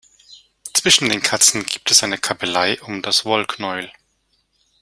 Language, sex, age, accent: German, male, 50-59, Deutschland Deutsch